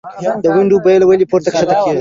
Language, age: Pashto, 19-29